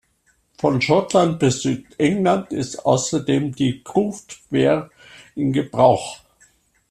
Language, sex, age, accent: German, male, 60-69, Deutschland Deutsch